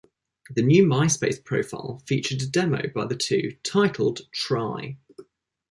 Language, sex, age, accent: English, male, 19-29, England English